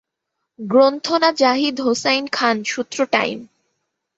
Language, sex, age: Bengali, female, 19-29